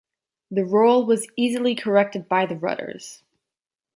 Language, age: English, under 19